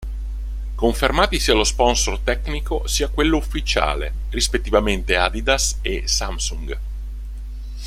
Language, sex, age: Italian, male, 50-59